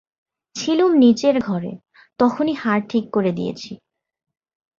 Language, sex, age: Bengali, female, 19-29